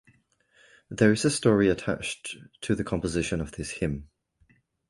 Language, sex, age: English, male, 30-39